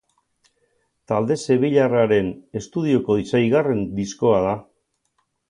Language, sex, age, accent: Basque, male, 60-69, Mendebalekoa (Araba, Bizkaia, Gipuzkoako mendebaleko herri batzuk)